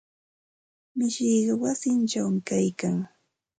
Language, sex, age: Ambo-Pasco Quechua, female, 19-29